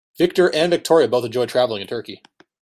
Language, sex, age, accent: English, male, 19-29, United States English